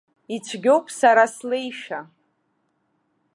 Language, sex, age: Abkhazian, female, 30-39